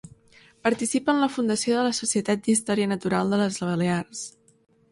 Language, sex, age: Catalan, female, 19-29